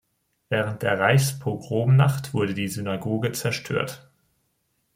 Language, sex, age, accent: German, male, 19-29, Deutschland Deutsch